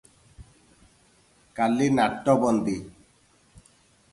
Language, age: Odia, 30-39